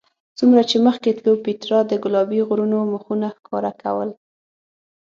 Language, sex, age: Pashto, female, 19-29